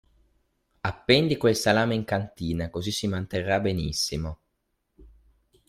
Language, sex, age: Italian, male, under 19